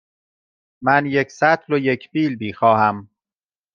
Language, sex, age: Persian, male, 40-49